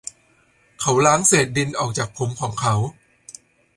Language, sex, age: Thai, male, 30-39